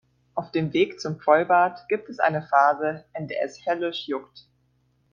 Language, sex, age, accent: German, female, 19-29, Deutschland Deutsch